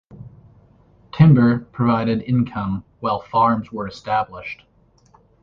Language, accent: English, United States English